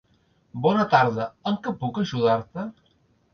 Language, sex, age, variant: Catalan, male, 50-59, Central